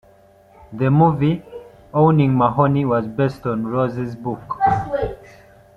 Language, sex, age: English, male, 19-29